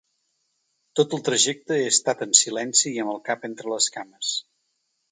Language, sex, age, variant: Catalan, male, 60-69, Central